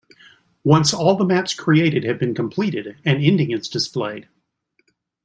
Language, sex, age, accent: English, male, 60-69, United States English